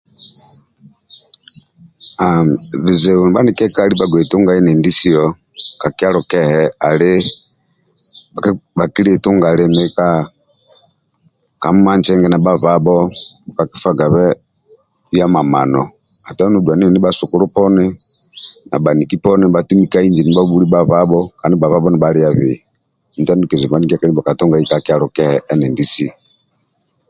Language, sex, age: Amba (Uganda), male, 50-59